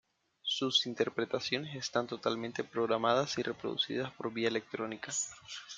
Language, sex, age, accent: Spanish, male, 19-29, Caribe: Cuba, Venezuela, Puerto Rico, República Dominicana, Panamá, Colombia caribeña, México caribeño, Costa del golfo de México